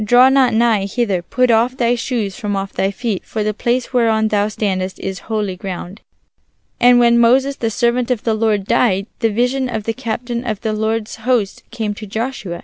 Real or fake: real